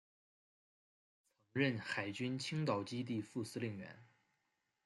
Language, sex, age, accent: Chinese, male, 19-29, 出生地：河南省